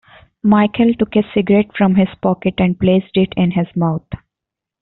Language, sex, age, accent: English, female, 19-29, India and South Asia (India, Pakistan, Sri Lanka)